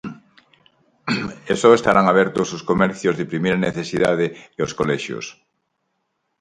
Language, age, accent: Galician, 50-59, Normativo (estándar)